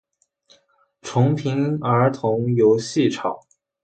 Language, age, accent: Chinese, 19-29, 出生地：江苏省